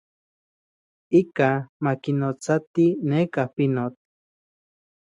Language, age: Central Puebla Nahuatl, 30-39